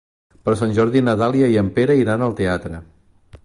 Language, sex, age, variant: Catalan, male, 30-39, Central